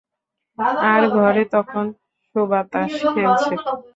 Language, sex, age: Bengali, female, 19-29